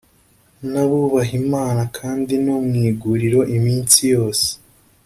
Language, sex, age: Kinyarwanda, male, 19-29